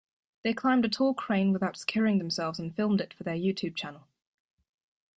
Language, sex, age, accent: English, female, under 19, England English